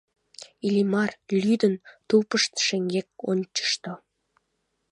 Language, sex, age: Mari, female, 19-29